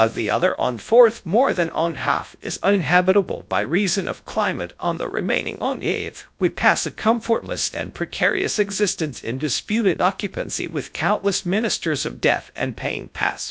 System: TTS, GradTTS